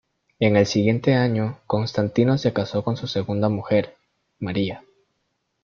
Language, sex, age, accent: Spanish, male, under 19, Andino-Pacífico: Colombia, Perú, Ecuador, oeste de Bolivia y Venezuela andina